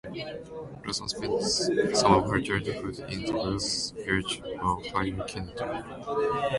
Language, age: English, 19-29